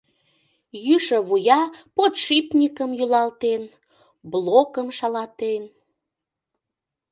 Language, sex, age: Mari, female, 30-39